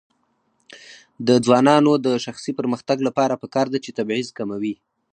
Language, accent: Pashto, معیاري پښتو